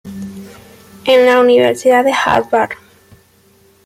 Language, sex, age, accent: Spanish, female, 19-29, Andino-Pacífico: Colombia, Perú, Ecuador, oeste de Bolivia y Venezuela andina